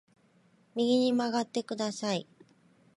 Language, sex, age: Japanese, female, 19-29